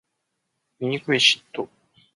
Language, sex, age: Japanese, male, 30-39